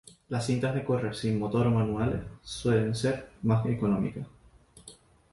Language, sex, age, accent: Spanish, male, 19-29, España: Islas Canarias